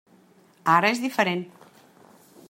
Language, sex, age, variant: Catalan, female, 60-69, Central